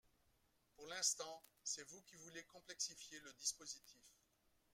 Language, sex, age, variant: French, male, 50-59, Français de métropole